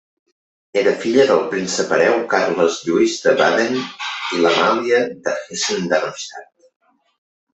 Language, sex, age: Catalan, male, 50-59